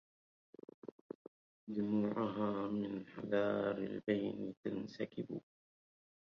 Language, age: Arabic, 40-49